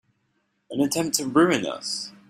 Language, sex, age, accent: English, male, 19-29, England English